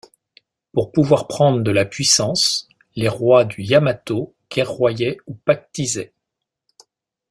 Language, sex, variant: French, male, Français de métropole